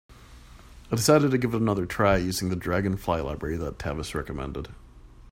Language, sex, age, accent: English, male, 30-39, United States English